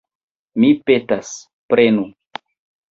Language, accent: Esperanto, Internacia